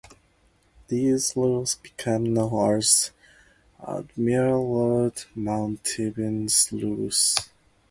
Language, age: English, 19-29